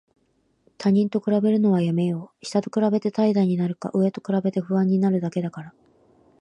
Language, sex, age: Japanese, female, 19-29